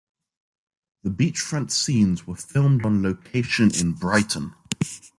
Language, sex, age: English, male, 19-29